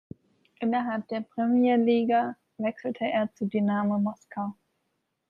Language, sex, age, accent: German, female, 19-29, Deutschland Deutsch